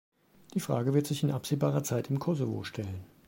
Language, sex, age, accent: German, male, 40-49, Deutschland Deutsch